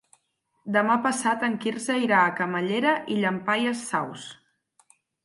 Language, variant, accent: Catalan, Central, tarragoní